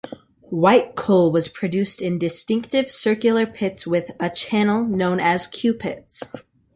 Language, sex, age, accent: English, male, under 19, United States English